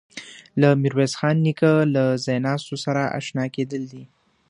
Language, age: Pashto, 19-29